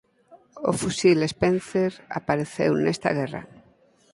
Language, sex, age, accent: Galician, female, 50-59, Normativo (estándar)